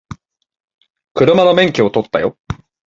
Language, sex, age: Japanese, male, 19-29